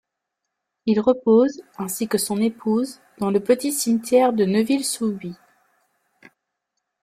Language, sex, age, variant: French, female, 30-39, Français de métropole